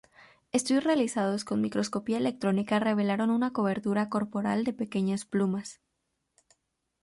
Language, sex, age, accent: Spanish, female, under 19, América central